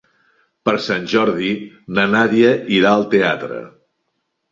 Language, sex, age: Catalan, male, 60-69